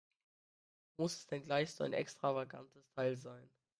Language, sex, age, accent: German, male, under 19, Deutschland Deutsch